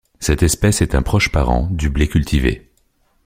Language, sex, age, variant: French, male, 30-39, Français de métropole